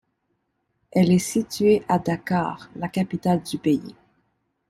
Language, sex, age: French, female, 30-39